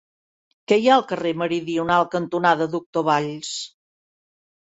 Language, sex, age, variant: Catalan, female, 60-69, Central